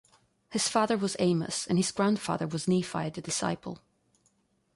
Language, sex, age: English, female, 30-39